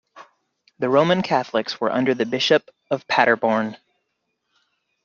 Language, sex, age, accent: English, male, 30-39, United States English